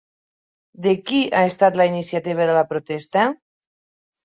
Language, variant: Catalan, Nord-Occidental